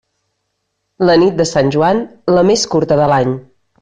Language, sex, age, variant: Catalan, female, 30-39, Central